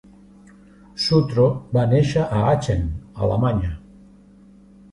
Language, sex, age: Catalan, male, 60-69